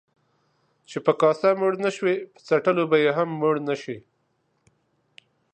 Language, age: Pashto, 40-49